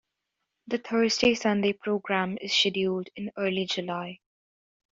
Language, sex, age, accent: English, female, under 19, United States English